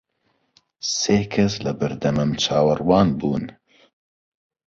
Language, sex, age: Central Kurdish, male, under 19